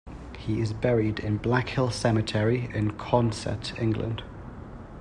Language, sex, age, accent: English, male, 19-29, England English